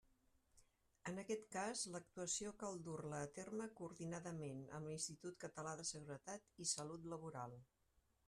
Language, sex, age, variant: Catalan, female, 60-69, Central